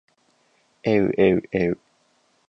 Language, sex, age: Japanese, male, 19-29